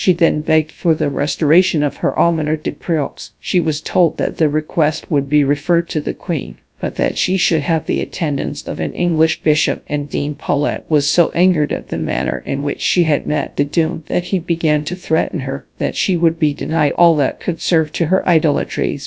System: TTS, GradTTS